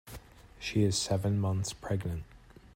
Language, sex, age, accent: English, male, 30-39, United States English